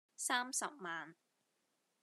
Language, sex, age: Cantonese, female, 30-39